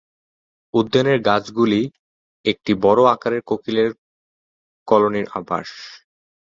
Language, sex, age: Bengali, male, 19-29